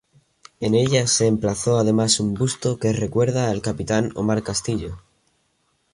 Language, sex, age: Spanish, male, under 19